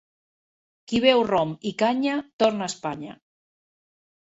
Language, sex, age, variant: Catalan, female, 40-49, Central